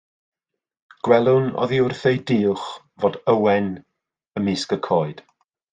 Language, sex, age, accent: Welsh, male, 40-49, Y Deyrnas Unedig Cymraeg